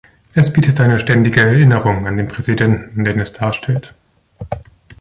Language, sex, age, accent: German, male, 19-29, Deutschland Deutsch